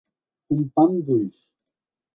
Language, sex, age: Catalan, male, 70-79